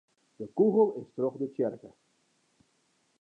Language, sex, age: Western Frisian, male, 40-49